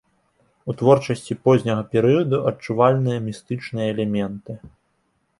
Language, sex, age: Belarusian, male, 19-29